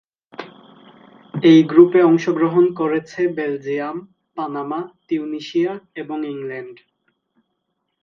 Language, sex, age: Bengali, male, 19-29